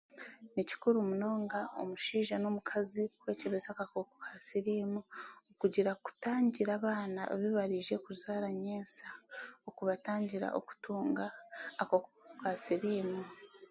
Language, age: Chiga, 19-29